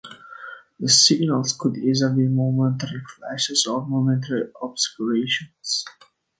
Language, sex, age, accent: English, male, 19-29, United States English